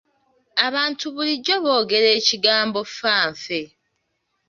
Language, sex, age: Ganda, female, 19-29